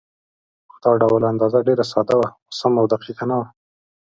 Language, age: Pashto, 30-39